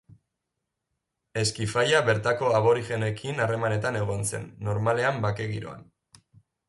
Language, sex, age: Basque, male, 19-29